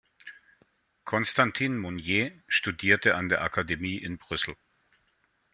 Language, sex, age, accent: German, male, 40-49, Deutschland Deutsch